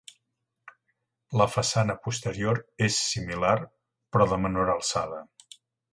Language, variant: Catalan, Septentrional